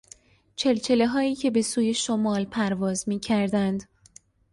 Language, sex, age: Persian, female, 19-29